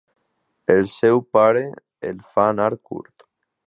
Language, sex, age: Catalan, male, under 19